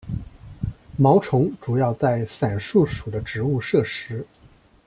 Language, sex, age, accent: Chinese, male, 19-29, 出生地：江苏省